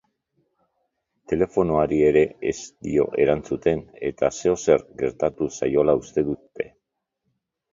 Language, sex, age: Basque, male, 60-69